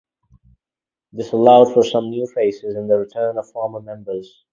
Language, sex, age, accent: English, male, 19-29, England English